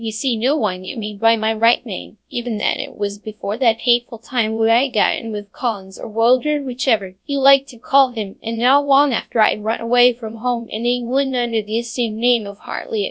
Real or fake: fake